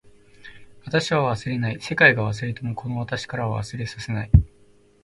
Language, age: Japanese, 19-29